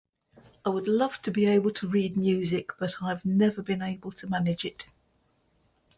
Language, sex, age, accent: English, female, 70-79, England English